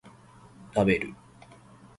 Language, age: Japanese, 19-29